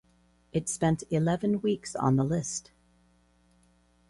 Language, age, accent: English, 40-49, United States English